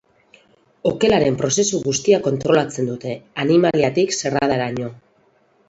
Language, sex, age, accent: Basque, female, 30-39, Mendebalekoa (Araba, Bizkaia, Gipuzkoako mendebaleko herri batzuk)